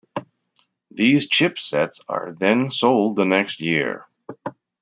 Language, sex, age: English, male, 60-69